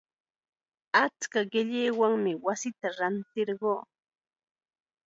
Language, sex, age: Chiquián Ancash Quechua, female, 30-39